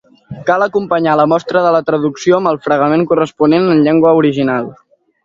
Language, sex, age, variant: Catalan, male, under 19, Central